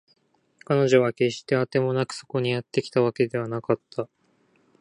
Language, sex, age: Japanese, male, 19-29